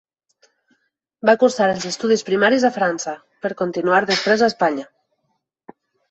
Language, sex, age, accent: Catalan, female, 30-39, valencià